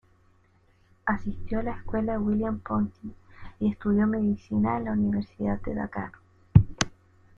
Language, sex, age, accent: Spanish, female, 30-39, Chileno: Chile, Cuyo